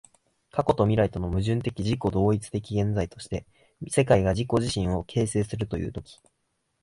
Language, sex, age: Japanese, male, 19-29